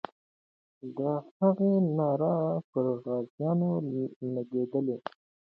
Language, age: Pashto, 19-29